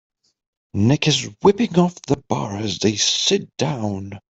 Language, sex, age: English, male, 30-39